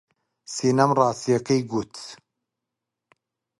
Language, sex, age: Central Kurdish, male, 30-39